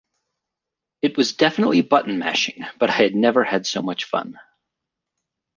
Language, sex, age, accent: English, male, 40-49, United States English